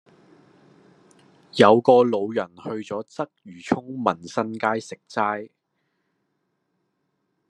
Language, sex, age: Cantonese, male, 19-29